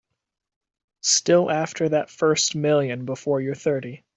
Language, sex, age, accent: English, male, 19-29, United States English